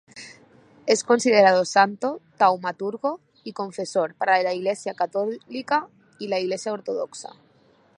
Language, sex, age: Spanish, female, 30-39